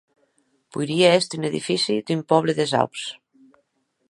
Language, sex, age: Occitan, female, 50-59